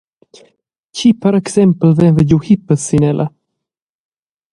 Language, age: Romansh, 19-29